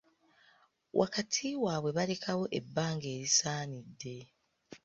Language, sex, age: Ganda, female, 19-29